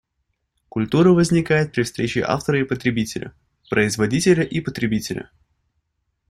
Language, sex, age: Russian, male, 19-29